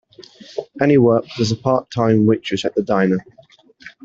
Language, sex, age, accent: English, male, 19-29, England English